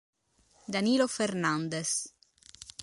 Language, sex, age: Italian, male, 30-39